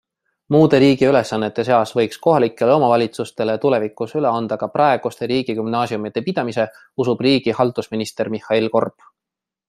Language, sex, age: Estonian, male, 30-39